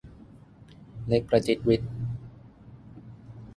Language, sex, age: Thai, male, 40-49